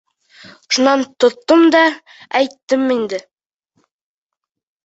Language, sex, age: Bashkir, male, under 19